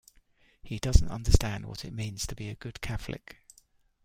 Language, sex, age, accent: English, male, 50-59, England English